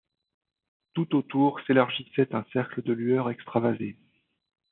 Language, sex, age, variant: French, male, 30-39, Français de métropole